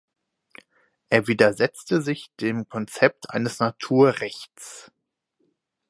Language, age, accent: German, 19-29, Deutschland Deutsch